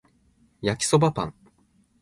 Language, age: Japanese, 19-29